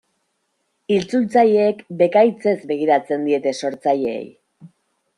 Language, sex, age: Basque, female, 30-39